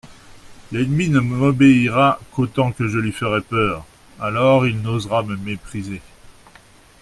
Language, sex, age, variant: French, male, 40-49, Français de métropole